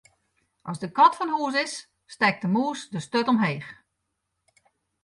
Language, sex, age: Western Frisian, female, 60-69